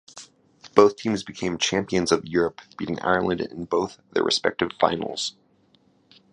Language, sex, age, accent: English, male, 19-29, United States English